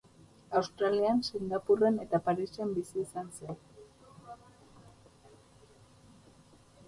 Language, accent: Basque, Erdialdekoa edo Nafarra (Gipuzkoa, Nafarroa)